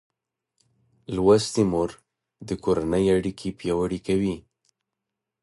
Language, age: Pashto, 19-29